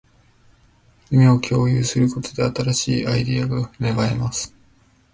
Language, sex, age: Japanese, male, 19-29